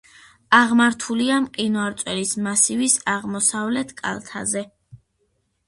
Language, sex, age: Georgian, female, under 19